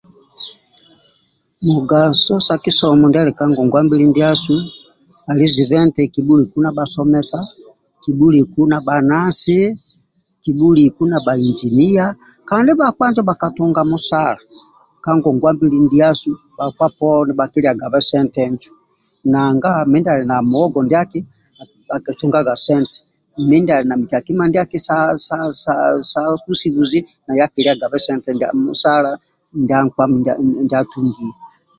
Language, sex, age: Amba (Uganda), male, 60-69